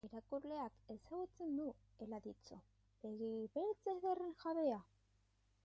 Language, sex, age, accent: Basque, female, 19-29, Mendebalekoa (Araba, Bizkaia, Gipuzkoako mendebaleko herri batzuk)